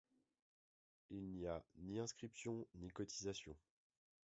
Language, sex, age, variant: French, male, 30-39, Français de métropole